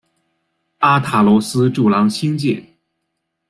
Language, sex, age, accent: Chinese, male, 30-39, 出生地：北京市